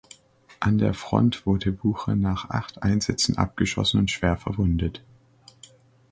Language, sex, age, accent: German, male, under 19, Deutschland Deutsch